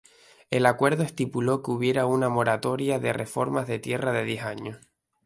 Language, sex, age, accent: Spanish, male, 19-29, España: Islas Canarias